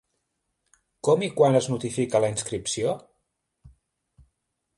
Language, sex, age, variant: Catalan, male, 30-39, Central